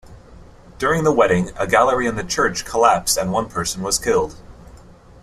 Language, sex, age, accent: English, male, 30-39, United States English